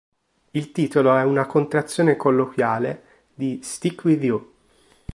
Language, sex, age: Italian, male, 19-29